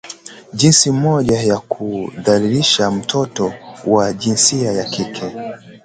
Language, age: Swahili, 19-29